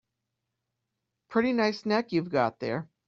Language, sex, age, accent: English, male, 19-29, United States English